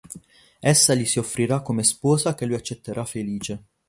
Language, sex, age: Italian, male, 19-29